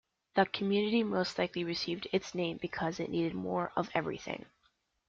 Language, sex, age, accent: English, female, under 19, United States English